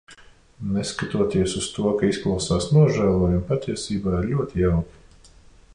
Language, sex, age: Latvian, male, 40-49